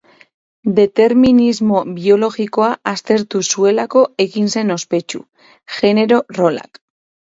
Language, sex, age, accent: Basque, female, 30-39, Mendebalekoa (Araba, Bizkaia, Gipuzkoako mendebaleko herri batzuk)